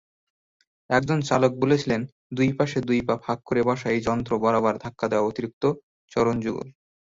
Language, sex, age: Bengali, male, 19-29